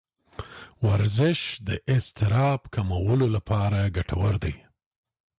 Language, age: Pashto, 50-59